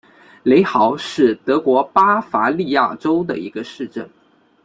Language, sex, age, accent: Chinese, male, 19-29, 出生地：广东省